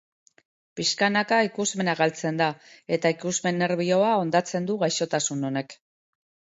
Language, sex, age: Basque, female, 50-59